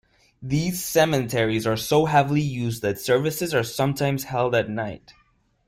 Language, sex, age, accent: English, male, 19-29, United States English